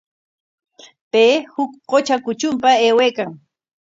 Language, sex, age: Corongo Ancash Quechua, female, 50-59